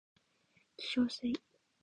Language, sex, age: Japanese, female, under 19